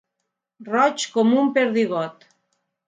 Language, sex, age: Catalan, female, 50-59